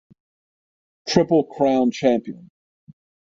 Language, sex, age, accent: English, male, 50-59, United States English; southern United States